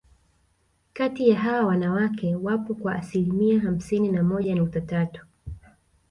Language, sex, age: Swahili, female, 19-29